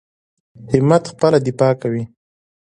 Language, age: Pashto, 19-29